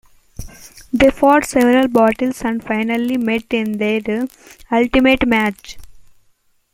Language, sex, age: English, female, under 19